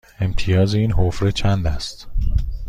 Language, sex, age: Persian, male, 30-39